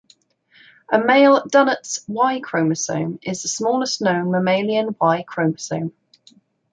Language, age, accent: English, 30-39, England English